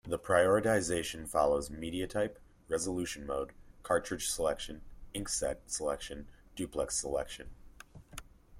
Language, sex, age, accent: English, male, 19-29, United States English